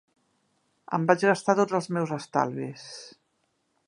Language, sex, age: Catalan, female, 50-59